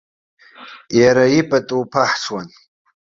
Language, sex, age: Abkhazian, male, 40-49